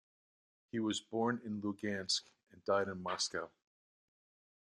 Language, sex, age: English, male, 60-69